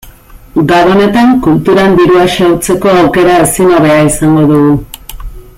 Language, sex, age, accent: Basque, female, 40-49, Erdialdekoa edo Nafarra (Gipuzkoa, Nafarroa)